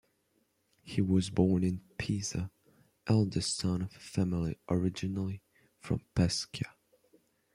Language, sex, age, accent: English, male, under 19, United States English